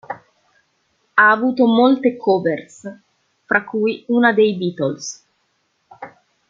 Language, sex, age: Italian, female, 19-29